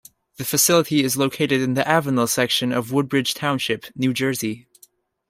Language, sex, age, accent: English, male, 19-29, Canadian English